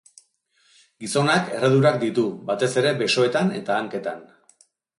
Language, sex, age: Basque, male, 40-49